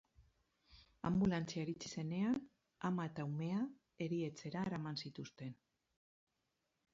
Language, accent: Basque, Mendebalekoa (Araba, Bizkaia, Gipuzkoako mendebaleko herri batzuk)